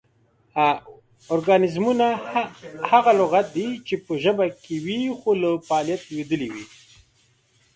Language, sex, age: Pashto, male, 30-39